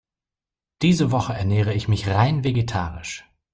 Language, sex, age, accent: German, male, 19-29, Deutschland Deutsch